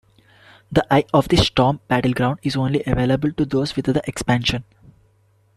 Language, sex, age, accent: English, male, 19-29, India and South Asia (India, Pakistan, Sri Lanka)